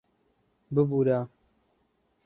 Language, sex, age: Central Kurdish, male, 19-29